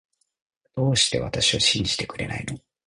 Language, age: Japanese, 30-39